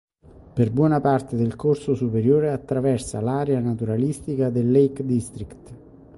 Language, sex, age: Italian, male, 60-69